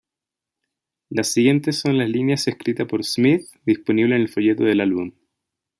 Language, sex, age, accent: Spanish, male, 19-29, Chileno: Chile, Cuyo